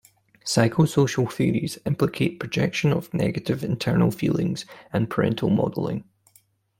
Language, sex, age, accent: English, male, 19-29, Scottish English